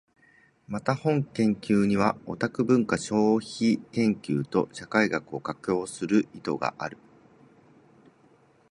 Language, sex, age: Japanese, male, 40-49